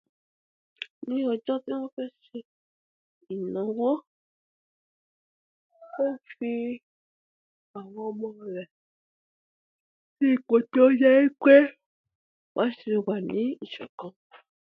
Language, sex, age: English, female, 30-39